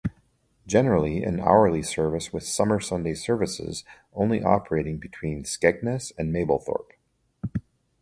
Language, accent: English, United States English